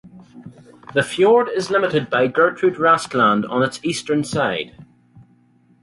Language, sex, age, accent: English, male, 19-29, Northern Irish